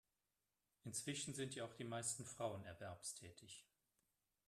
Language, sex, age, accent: German, male, 50-59, Deutschland Deutsch